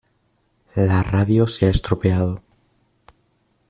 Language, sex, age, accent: Spanish, male, under 19, España: Centro-Sur peninsular (Madrid, Toledo, Castilla-La Mancha)